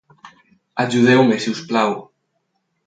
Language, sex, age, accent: Catalan, male, 19-29, valencià